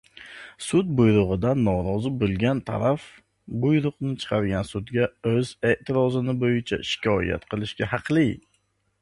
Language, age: Uzbek, 30-39